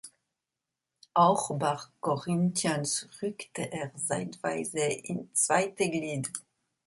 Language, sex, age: German, female, 50-59